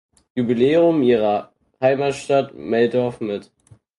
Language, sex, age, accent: German, male, under 19, Deutschland Deutsch